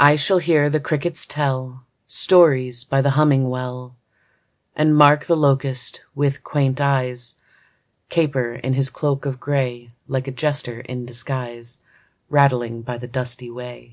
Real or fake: real